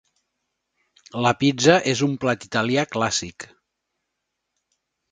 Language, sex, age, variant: Catalan, male, 50-59, Central